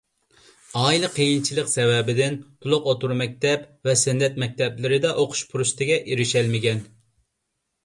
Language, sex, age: Uyghur, male, 30-39